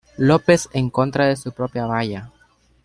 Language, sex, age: Spanish, male, 19-29